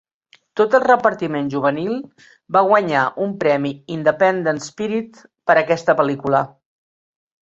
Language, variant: Catalan, Central